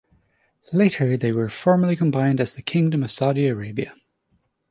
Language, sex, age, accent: English, female, 19-29, Irish English